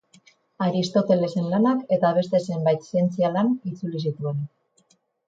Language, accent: Basque, Mendebalekoa (Araba, Bizkaia, Gipuzkoako mendebaleko herri batzuk)